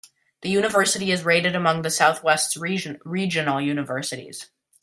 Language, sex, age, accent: English, male, under 19, United States English